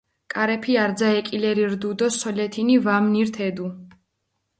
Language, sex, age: Mingrelian, female, 19-29